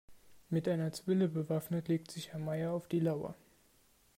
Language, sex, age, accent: German, male, 19-29, Deutschland Deutsch